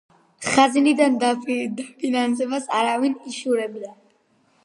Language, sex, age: Georgian, female, 30-39